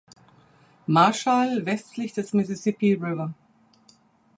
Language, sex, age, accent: German, female, 50-59, Deutschland Deutsch